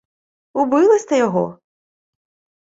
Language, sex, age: Ukrainian, female, 19-29